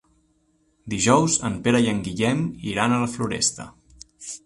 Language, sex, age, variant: Catalan, male, 30-39, Central